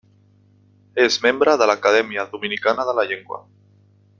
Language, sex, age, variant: Catalan, male, 19-29, Central